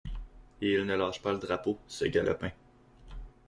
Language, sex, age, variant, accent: French, male, 19-29, Français d'Amérique du Nord, Français du Canada